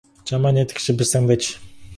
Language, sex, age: Kazakh, male, 19-29